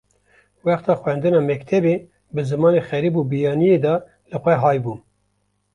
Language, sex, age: Kurdish, male, 50-59